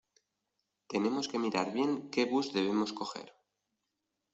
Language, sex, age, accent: Spanish, male, 19-29, España: Norte peninsular (Asturias, Castilla y León, Cantabria, País Vasco, Navarra, Aragón, La Rioja, Guadalajara, Cuenca)